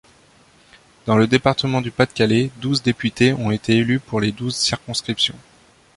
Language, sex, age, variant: French, male, 30-39, Français de métropole